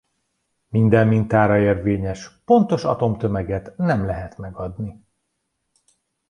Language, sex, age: Hungarian, male, 30-39